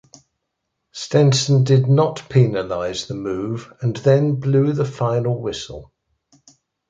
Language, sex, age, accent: English, male, 70-79, England English